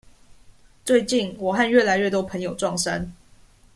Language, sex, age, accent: Chinese, female, 19-29, 出生地：臺北市